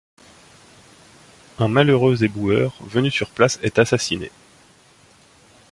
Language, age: French, 40-49